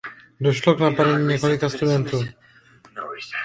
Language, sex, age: Czech, male, 30-39